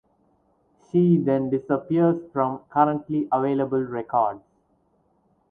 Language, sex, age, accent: English, male, 19-29, India and South Asia (India, Pakistan, Sri Lanka)